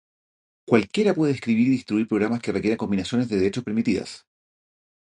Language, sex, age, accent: Spanish, male, 40-49, Chileno: Chile, Cuyo